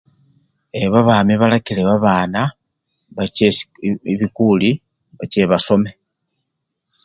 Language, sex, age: Luyia, male, 60-69